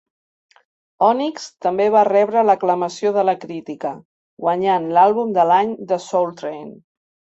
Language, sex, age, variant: Catalan, female, 50-59, Central